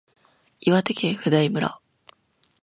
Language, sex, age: Japanese, female, 19-29